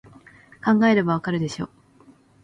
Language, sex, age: Japanese, female, 19-29